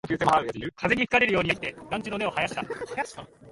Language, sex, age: Japanese, male, 19-29